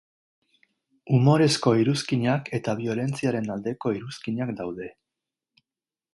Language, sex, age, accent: Basque, male, 30-39, Mendebalekoa (Araba, Bizkaia, Gipuzkoako mendebaleko herri batzuk)